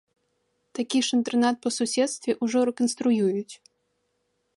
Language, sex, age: Belarusian, female, 19-29